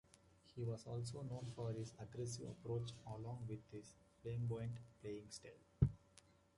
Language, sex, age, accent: English, male, 19-29, United States English